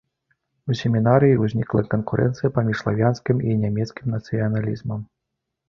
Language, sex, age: Belarusian, male, 30-39